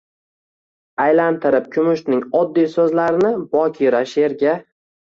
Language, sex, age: Uzbek, male, 19-29